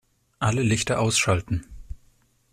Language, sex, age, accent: German, male, 19-29, Deutschland Deutsch